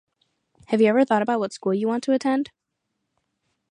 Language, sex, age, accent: English, female, under 19, United States English